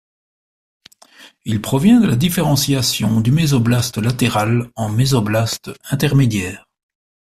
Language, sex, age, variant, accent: French, male, 50-59, Français d'Europe, Français de Belgique